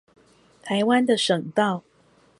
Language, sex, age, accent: Chinese, female, 40-49, 出生地：臺北市